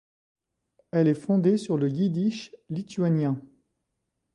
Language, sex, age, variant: French, male, 40-49, Français de métropole